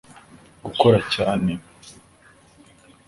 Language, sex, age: Kinyarwanda, male, 19-29